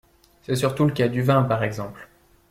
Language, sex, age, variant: French, male, 19-29, Français de métropole